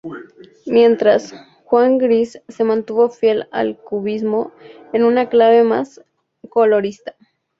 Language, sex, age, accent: Spanish, female, 19-29, México